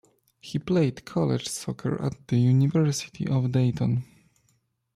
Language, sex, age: English, male, 19-29